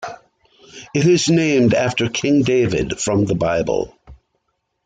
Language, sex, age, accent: English, male, 50-59, United States English